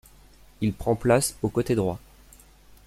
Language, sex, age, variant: French, male, 30-39, Français de métropole